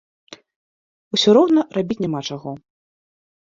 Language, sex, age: Belarusian, female, 19-29